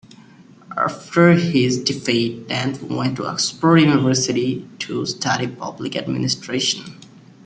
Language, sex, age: English, male, 19-29